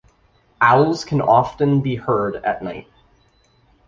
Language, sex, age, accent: English, male, 19-29, United States English